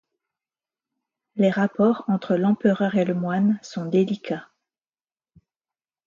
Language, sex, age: French, female, 50-59